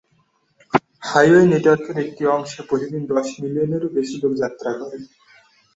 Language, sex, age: Bengali, male, 19-29